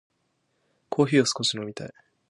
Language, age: Japanese, 19-29